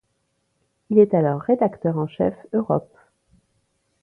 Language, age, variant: French, 30-39, Français de métropole